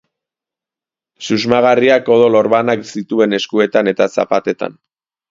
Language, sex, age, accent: Basque, male, 19-29, Mendebalekoa (Araba, Bizkaia, Gipuzkoako mendebaleko herri batzuk)